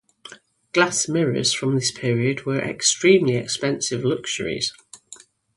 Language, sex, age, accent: English, female, 50-59, England English